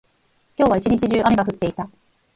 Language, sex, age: Japanese, female, 40-49